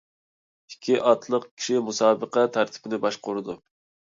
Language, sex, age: Uyghur, male, 19-29